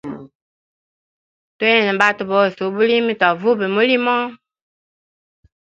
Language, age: Hemba, 19-29